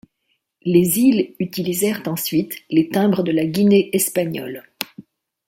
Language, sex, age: French, female, 60-69